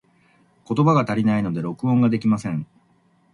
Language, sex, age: Japanese, male, 50-59